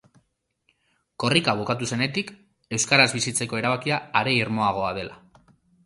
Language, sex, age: Basque, male, 19-29